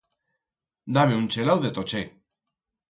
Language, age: Aragonese, 30-39